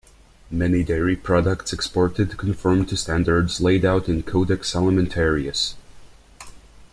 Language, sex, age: English, male, 19-29